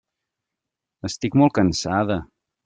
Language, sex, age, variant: Catalan, male, 30-39, Central